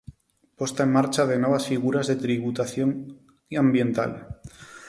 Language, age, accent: Galician, 30-39, Neofalante